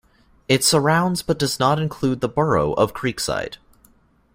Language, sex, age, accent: English, male, 19-29, United States English